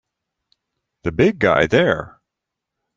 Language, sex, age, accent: English, male, 50-59, United States English